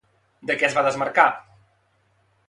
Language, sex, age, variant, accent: Catalan, male, 30-39, Central, central